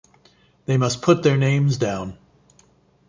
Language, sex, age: English, male, 40-49